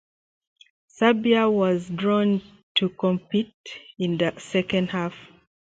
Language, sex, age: English, female, 30-39